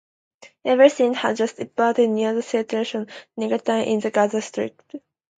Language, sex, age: English, female, 19-29